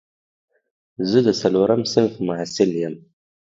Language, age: Pashto, 30-39